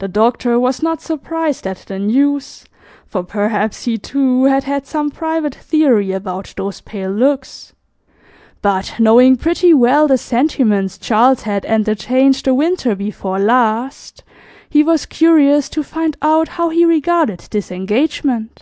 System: none